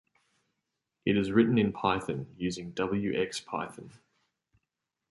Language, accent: English, Australian English